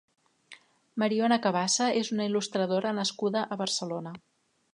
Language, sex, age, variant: Catalan, female, 50-59, Central